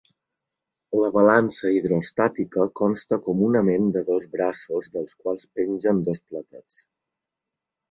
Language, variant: Catalan, Balear